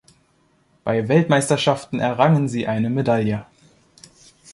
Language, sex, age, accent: German, male, under 19, Deutschland Deutsch